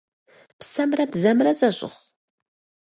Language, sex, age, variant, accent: Kabardian, female, 30-39, Адыгэбзэ (Къэбэрдей, Кирил, псоми зэдай), Джылэхъстэней (Gilahsteney)